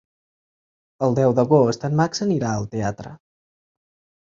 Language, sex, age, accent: Catalan, male, 19-29, central; septentrional